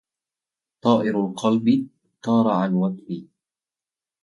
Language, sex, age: Arabic, male, 30-39